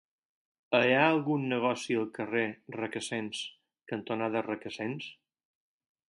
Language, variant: Catalan, Balear